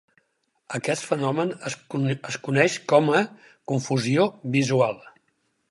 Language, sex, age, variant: Catalan, male, 60-69, Central